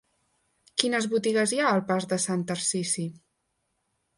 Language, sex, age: Catalan, female, 19-29